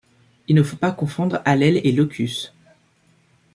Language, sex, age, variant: French, male, 19-29, Français de métropole